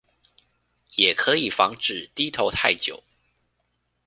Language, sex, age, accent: Chinese, male, 30-39, 出生地：臺南市